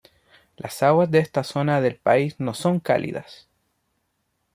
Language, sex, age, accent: Spanish, male, 19-29, Chileno: Chile, Cuyo